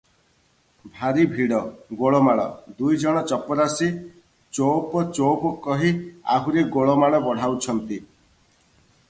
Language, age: Odia, 30-39